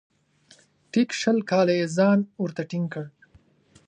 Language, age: Pashto, 19-29